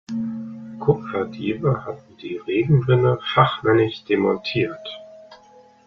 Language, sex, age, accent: German, male, 30-39, Deutschland Deutsch